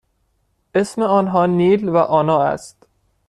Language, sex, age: Persian, male, 19-29